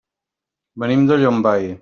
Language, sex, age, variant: Catalan, male, 50-59, Central